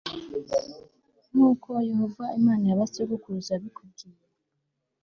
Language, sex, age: Kinyarwanda, female, 19-29